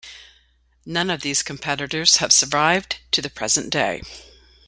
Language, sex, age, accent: English, female, 50-59, United States English